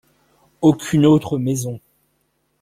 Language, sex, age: French, male, 40-49